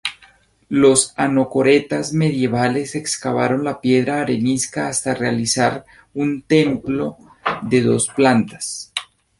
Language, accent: Spanish, Andino-Pacífico: Colombia, Perú, Ecuador, oeste de Bolivia y Venezuela andina